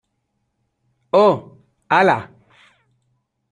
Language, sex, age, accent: Spanish, male, 30-39, México